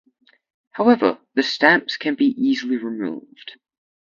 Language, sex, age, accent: English, female, under 19, United States English; Australian English